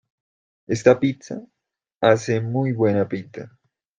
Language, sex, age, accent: Spanish, male, under 19, Andino-Pacífico: Colombia, Perú, Ecuador, oeste de Bolivia y Venezuela andina